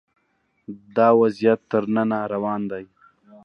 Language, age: Pashto, under 19